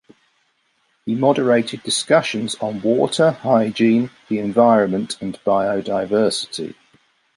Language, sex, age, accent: English, male, 50-59, England English